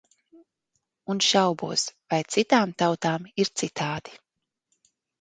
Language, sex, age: Latvian, female, 30-39